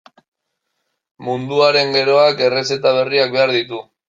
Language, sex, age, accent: Basque, male, 19-29, Mendebalekoa (Araba, Bizkaia, Gipuzkoako mendebaleko herri batzuk)